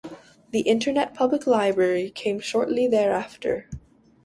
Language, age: English, 19-29